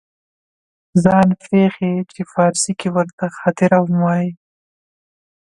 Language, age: Pashto, 19-29